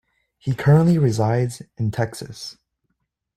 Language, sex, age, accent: English, male, 19-29, Canadian English